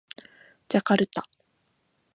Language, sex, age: Japanese, female, 19-29